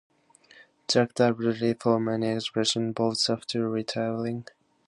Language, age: English, 19-29